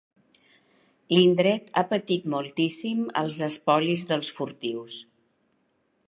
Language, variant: Catalan, Central